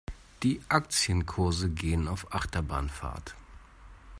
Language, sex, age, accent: German, male, 40-49, Deutschland Deutsch